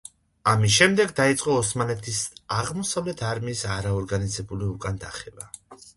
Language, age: Georgian, 30-39